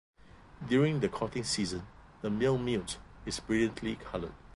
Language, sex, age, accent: English, male, 50-59, Singaporean English